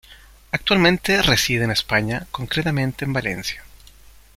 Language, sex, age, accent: Spanish, male, 40-49, Chileno: Chile, Cuyo